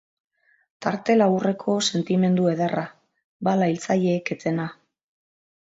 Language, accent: Basque, Mendebalekoa (Araba, Bizkaia, Gipuzkoako mendebaleko herri batzuk)